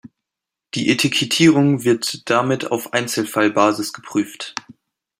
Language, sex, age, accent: German, male, under 19, Deutschland Deutsch